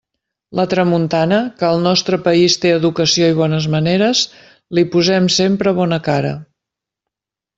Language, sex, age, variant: Catalan, female, 50-59, Central